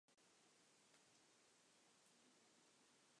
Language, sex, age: English, male, under 19